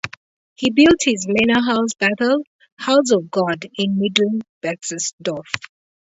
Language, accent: English, England English